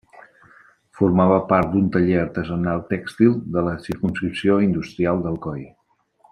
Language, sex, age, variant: Catalan, male, 50-59, Central